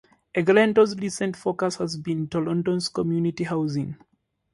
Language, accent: English, England English